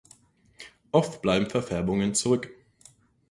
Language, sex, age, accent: German, male, 19-29, Deutschland Deutsch